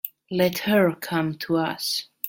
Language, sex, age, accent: English, female, 19-29, England English